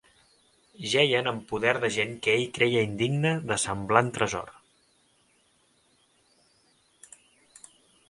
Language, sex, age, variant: Catalan, male, 19-29, Central